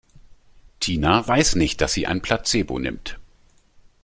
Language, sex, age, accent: German, male, 50-59, Deutschland Deutsch